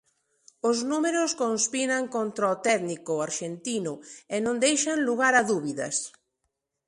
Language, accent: Galician, Neofalante